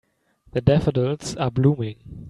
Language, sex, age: English, male, 19-29